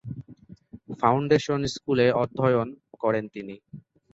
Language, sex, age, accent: Bengali, male, 19-29, Native; শুদ্ধ